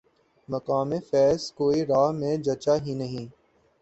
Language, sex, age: Urdu, male, 19-29